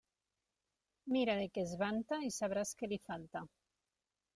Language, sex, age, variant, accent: Catalan, female, 40-49, Nord-Occidental, Tortosí